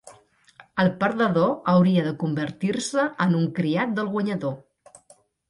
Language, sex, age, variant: Catalan, female, 40-49, Central